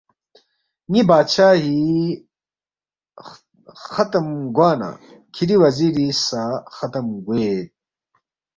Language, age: Balti, 30-39